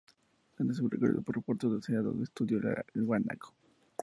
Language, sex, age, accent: Spanish, male, 19-29, México